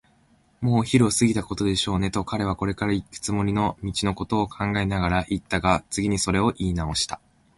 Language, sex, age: Japanese, male, 19-29